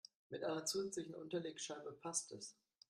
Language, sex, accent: German, male, Deutschland Deutsch